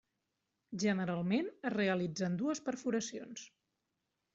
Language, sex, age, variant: Catalan, female, 40-49, Central